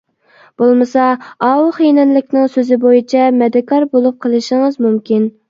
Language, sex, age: Uyghur, female, 19-29